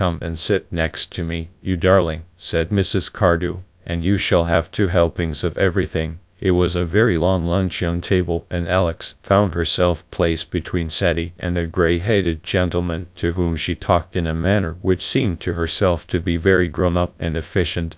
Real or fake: fake